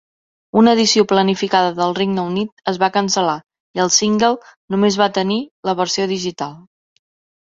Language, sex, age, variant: Catalan, female, 30-39, Central